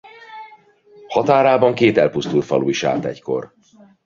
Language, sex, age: Hungarian, male, 40-49